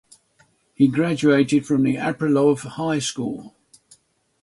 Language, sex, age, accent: English, male, 80-89, England English